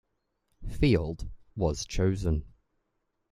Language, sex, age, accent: English, male, 19-29, England English